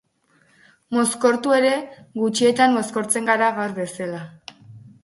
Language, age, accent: Basque, under 19, Mendebalekoa (Araba, Bizkaia, Gipuzkoako mendebaleko herri batzuk)